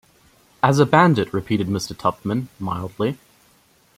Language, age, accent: English, 19-29, New Zealand English